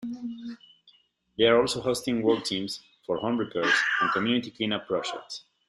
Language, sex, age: English, male, 30-39